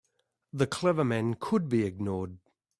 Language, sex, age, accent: English, male, 50-59, Australian English